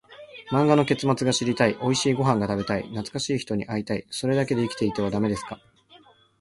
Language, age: Japanese, 19-29